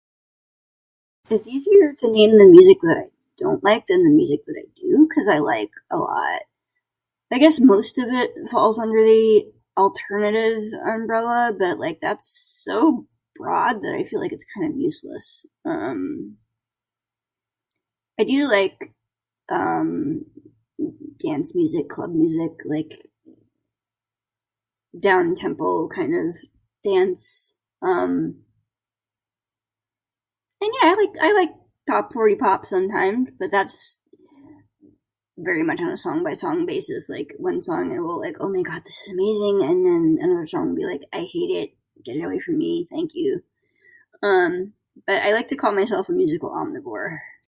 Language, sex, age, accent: English, female, 30-39, United States English